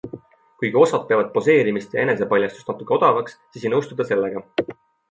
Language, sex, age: Estonian, male, 19-29